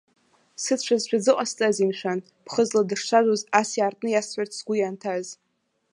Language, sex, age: Abkhazian, female, 19-29